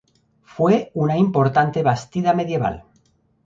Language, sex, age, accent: Spanish, male, 50-59, España: Centro-Sur peninsular (Madrid, Toledo, Castilla-La Mancha)